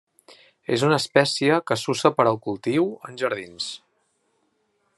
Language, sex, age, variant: Catalan, male, 40-49, Central